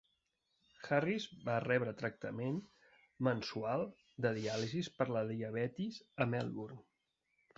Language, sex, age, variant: Catalan, male, 50-59, Central